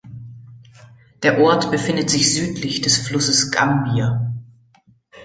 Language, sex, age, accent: German, male, under 19, Deutschland Deutsch